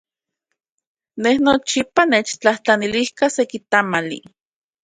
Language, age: Central Puebla Nahuatl, 30-39